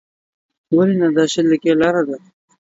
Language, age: Pashto, 19-29